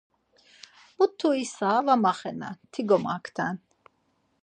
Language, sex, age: Laz, female, 50-59